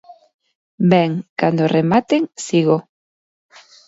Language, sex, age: Galician, female, 30-39